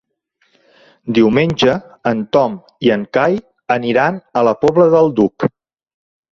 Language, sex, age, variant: Catalan, male, 40-49, Central